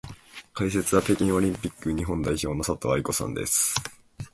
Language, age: Japanese, 19-29